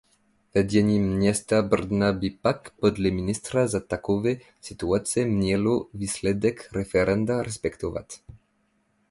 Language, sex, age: Czech, male, 19-29